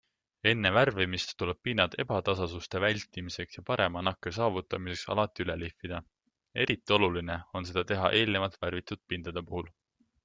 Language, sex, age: Estonian, male, 19-29